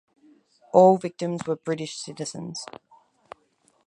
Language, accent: English, Australian English